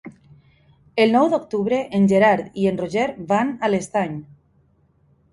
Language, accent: Catalan, valencià